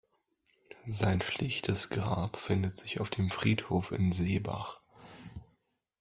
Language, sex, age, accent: German, male, under 19, Deutschland Deutsch